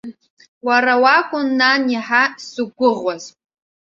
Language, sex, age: Abkhazian, female, under 19